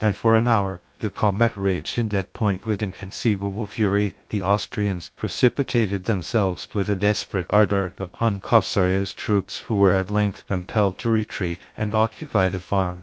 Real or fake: fake